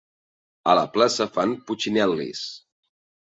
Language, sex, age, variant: Catalan, male, 40-49, Central